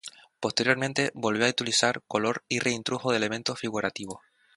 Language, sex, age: Spanish, male, 19-29